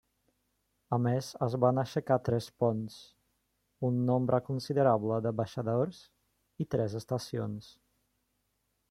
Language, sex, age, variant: Catalan, male, 30-39, Central